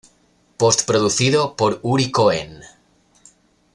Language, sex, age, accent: Spanish, male, 19-29, España: Norte peninsular (Asturias, Castilla y León, Cantabria, País Vasco, Navarra, Aragón, La Rioja, Guadalajara, Cuenca)